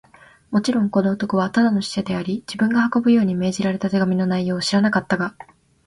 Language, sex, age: Japanese, female, 19-29